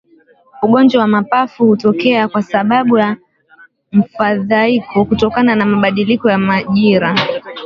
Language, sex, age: Swahili, female, 19-29